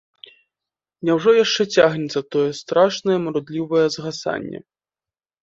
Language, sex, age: Belarusian, male, 30-39